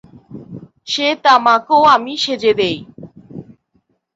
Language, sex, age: Bengali, female, 19-29